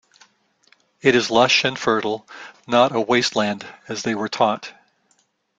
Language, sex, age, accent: English, male, 60-69, United States English